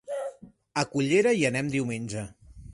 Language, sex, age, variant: Catalan, male, 30-39, Central